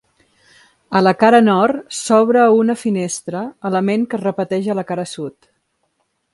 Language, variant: Catalan, Central